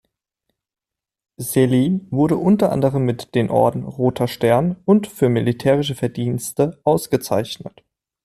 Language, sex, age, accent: German, male, 30-39, Deutschland Deutsch